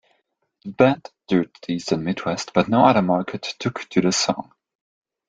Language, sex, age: English, male, 19-29